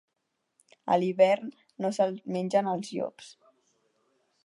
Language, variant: Catalan, Central